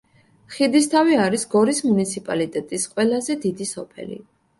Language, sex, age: Georgian, female, 19-29